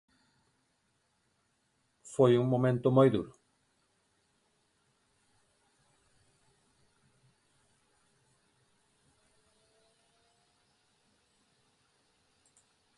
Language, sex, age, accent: Galician, male, 50-59, Oriental (común en zona oriental)